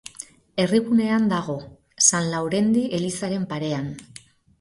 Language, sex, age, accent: Basque, female, 50-59, Mendebalekoa (Araba, Bizkaia, Gipuzkoako mendebaleko herri batzuk)